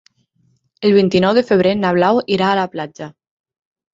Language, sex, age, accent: Catalan, female, 19-29, Lleidatà